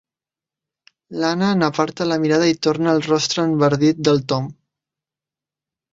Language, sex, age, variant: Catalan, male, 19-29, Central